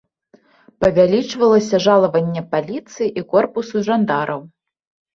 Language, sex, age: Belarusian, female, 30-39